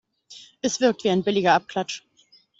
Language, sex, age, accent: German, female, 19-29, Deutschland Deutsch